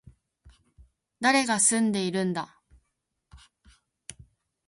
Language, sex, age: Japanese, female, 19-29